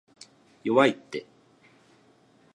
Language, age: Japanese, 40-49